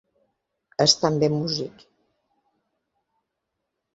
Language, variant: Catalan, Balear